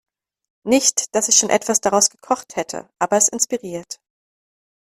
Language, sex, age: German, female, 30-39